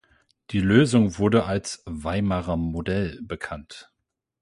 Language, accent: German, Deutschland Deutsch